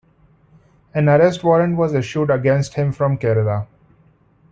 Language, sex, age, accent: English, male, 30-39, India and South Asia (India, Pakistan, Sri Lanka)